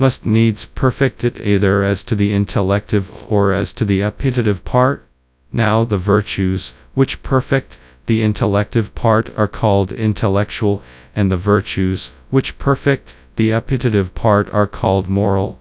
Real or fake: fake